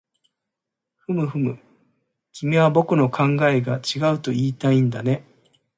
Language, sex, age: Japanese, male, 40-49